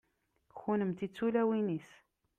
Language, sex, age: Kabyle, female, 19-29